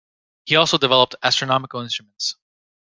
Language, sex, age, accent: English, male, 19-29, United States English